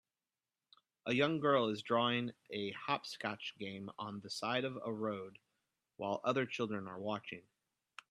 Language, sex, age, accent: English, male, 30-39, United States English